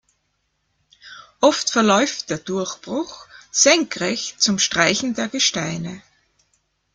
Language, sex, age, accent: German, female, 50-59, Österreichisches Deutsch